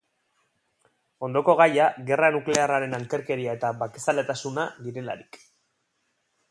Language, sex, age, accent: Basque, male, 30-39, Erdialdekoa edo Nafarra (Gipuzkoa, Nafarroa)